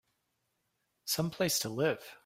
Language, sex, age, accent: English, male, 40-49, New Zealand English